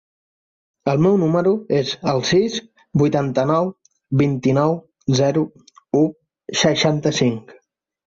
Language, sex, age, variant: Catalan, male, 30-39, Central